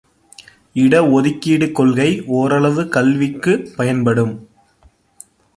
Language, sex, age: Tamil, male, 19-29